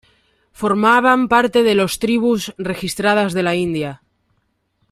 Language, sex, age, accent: Spanish, female, 19-29, España: Centro-Sur peninsular (Madrid, Toledo, Castilla-La Mancha)